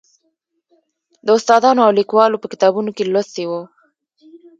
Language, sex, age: Pashto, female, 19-29